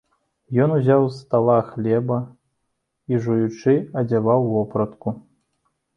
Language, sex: Belarusian, male